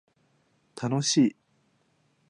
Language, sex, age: Japanese, male, 19-29